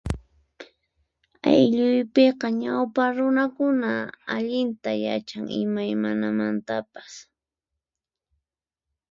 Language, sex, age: Puno Quechua, female, 30-39